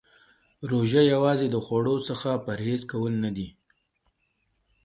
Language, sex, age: Pashto, male, 30-39